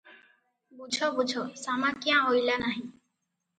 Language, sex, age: Odia, female, 19-29